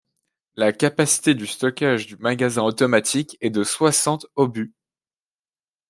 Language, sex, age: French, male, 19-29